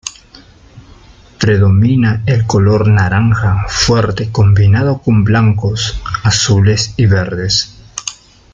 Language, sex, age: Spanish, male, 30-39